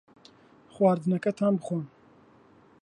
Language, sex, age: Central Kurdish, male, 19-29